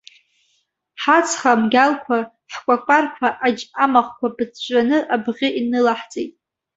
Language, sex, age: Abkhazian, female, under 19